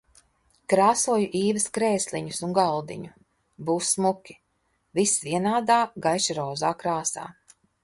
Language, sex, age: Latvian, female, 50-59